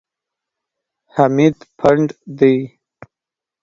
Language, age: Pashto, 30-39